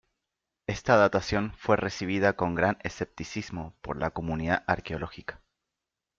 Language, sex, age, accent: Spanish, male, 19-29, Rioplatense: Argentina, Uruguay, este de Bolivia, Paraguay